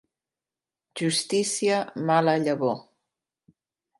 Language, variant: Catalan, Central